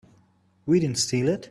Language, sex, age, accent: English, male, 19-29, India and South Asia (India, Pakistan, Sri Lanka)